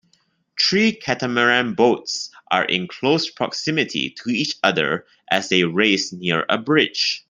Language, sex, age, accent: English, male, 19-29, Malaysian English